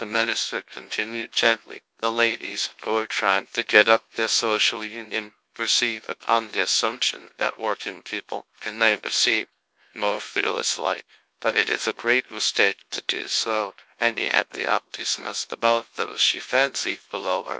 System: TTS, GlowTTS